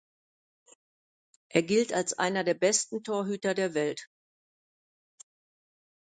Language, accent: German, Deutschland Deutsch